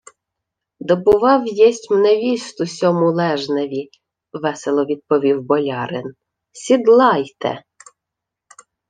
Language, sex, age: Ukrainian, female, 30-39